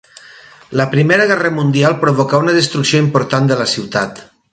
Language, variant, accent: Catalan, Valencià meridional, valencià